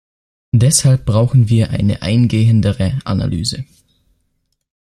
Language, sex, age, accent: German, male, 19-29, Österreichisches Deutsch